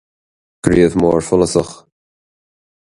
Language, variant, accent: Irish, Gaeilge Chonnacht, Cainteoir líofa, ní ó dhúchas